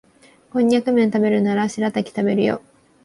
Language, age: Japanese, 19-29